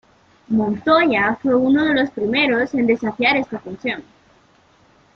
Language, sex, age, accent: Spanish, female, 19-29, América central